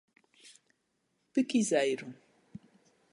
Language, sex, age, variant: Portuguese, female, 40-49, Portuguese (Portugal)